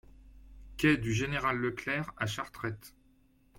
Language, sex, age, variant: French, male, 50-59, Français de métropole